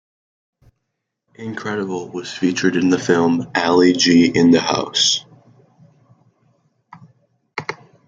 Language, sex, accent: English, male, United States English